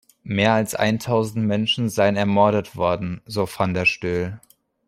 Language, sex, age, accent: German, male, under 19, Deutschland Deutsch